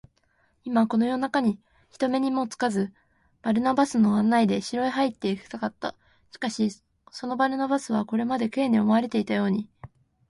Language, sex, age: Japanese, female, 19-29